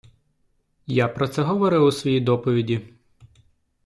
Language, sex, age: Ukrainian, male, 19-29